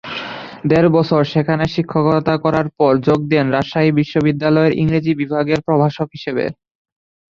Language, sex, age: Bengali, male, under 19